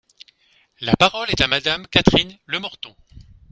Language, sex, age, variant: French, male, 40-49, Français de métropole